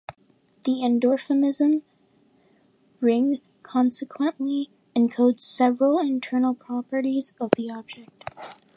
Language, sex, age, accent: English, female, under 19, United States English